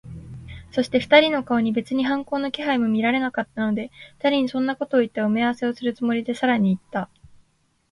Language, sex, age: Japanese, female, 19-29